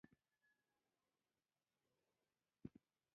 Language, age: Pashto, 19-29